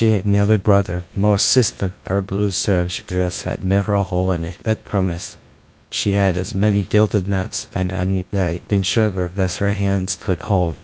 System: TTS, GlowTTS